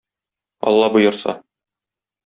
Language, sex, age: Tatar, male, 30-39